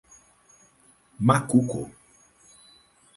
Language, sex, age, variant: Portuguese, male, 30-39, Portuguese (Brasil)